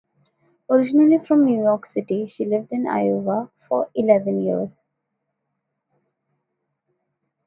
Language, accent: English, India and South Asia (India, Pakistan, Sri Lanka)